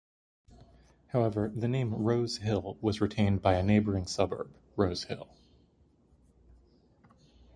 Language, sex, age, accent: English, male, 40-49, United States English